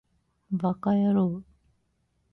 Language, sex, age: Japanese, female, 19-29